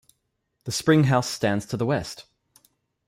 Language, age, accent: English, 19-29, Australian English